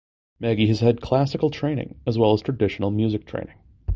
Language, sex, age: English, male, 19-29